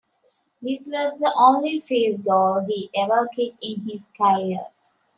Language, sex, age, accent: English, female, 19-29, England English